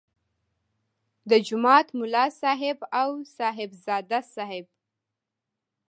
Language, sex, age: Pashto, female, 19-29